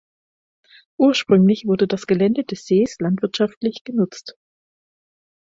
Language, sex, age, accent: German, female, 50-59, Deutschland Deutsch